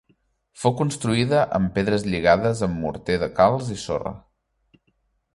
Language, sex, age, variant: Catalan, male, 30-39, Central